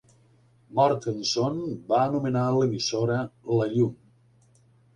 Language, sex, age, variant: Catalan, male, 50-59, Nord-Occidental